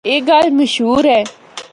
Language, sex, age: Northern Hindko, female, 19-29